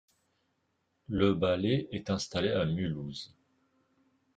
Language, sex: French, male